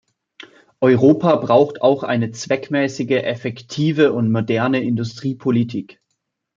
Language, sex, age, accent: German, male, 19-29, Deutschland Deutsch